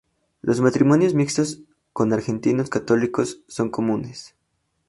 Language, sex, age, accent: Spanish, male, 19-29, México